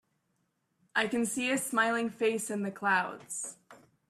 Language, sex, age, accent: English, female, under 19, United States English